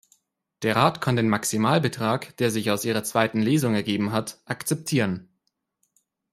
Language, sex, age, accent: German, male, 19-29, Deutschland Deutsch